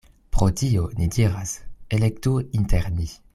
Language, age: Esperanto, 19-29